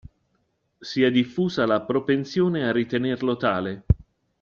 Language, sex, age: Italian, male, 50-59